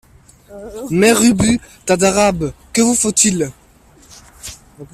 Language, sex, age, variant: French, male, 19-29, Français de métropole